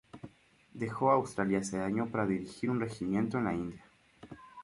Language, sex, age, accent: Spanish, male, 19-29, América central